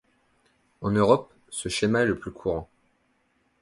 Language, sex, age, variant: French, male, 19-29, Français de métropole